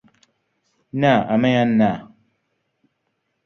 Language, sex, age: Central Kurdish, male, 30-39